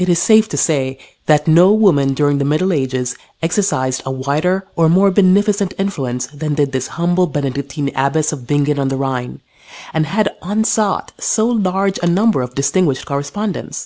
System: none